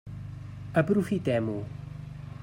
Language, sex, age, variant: Catalan, male, 50-59, Central